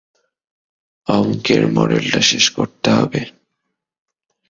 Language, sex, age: Bengali, male, under 19